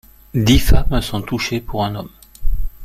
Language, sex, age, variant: French, male, 50-59, Français de métropole